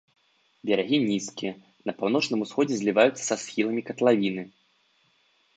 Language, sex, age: Belarusian, male, 19-29